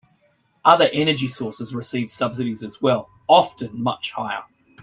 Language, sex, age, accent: English, male, 40-49, Australian English